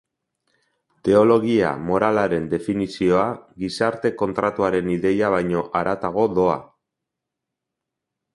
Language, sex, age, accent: Basque, male, 40-49, Mendebalekoa (Araba, Bizkaia, Gipuzkoako mendebaleko herri batzuk)